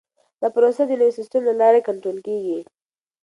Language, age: Pashto, 19-29